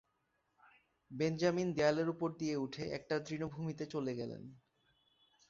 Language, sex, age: Bengali, male, 19-29